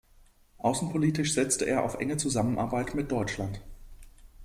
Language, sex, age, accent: German, male, 19-29, Deutschland Deutsch